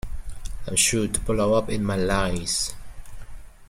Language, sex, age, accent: English, male, 30-39, United States English